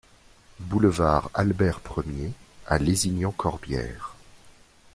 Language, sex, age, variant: French, male, 40-49, Français de métropole